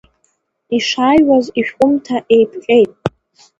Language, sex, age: Abkhazian, female, under 19